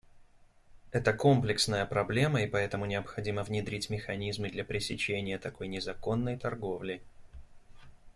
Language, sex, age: Russian, male, 30-39